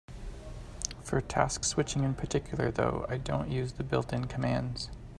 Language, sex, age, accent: English, male, 40-49, United States English